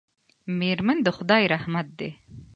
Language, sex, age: Pashto, female, 19-29